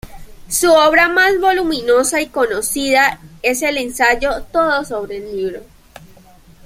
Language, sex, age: Spanish, female, 19-29